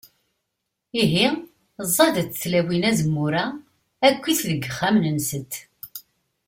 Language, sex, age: Kabyle, female, 40-49